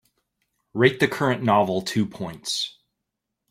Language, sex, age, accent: English, male, 30-39, United States English